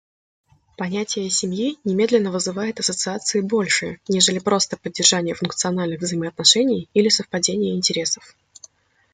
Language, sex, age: Russian, female, 19-29